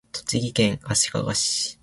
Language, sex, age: Japanese, male, under 19